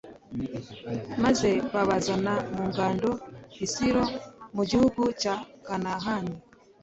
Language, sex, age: Kinyarwanda, male, 30-39